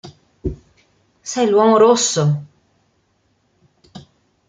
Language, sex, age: Italian, female, 50-59